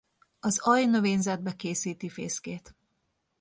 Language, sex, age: Hungarian, female, 40-49